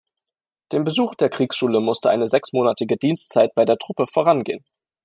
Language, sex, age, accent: German, male, 19-29, Deutschland Deutsch